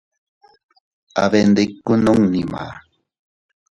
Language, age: Teutila Cuicatec, 30-39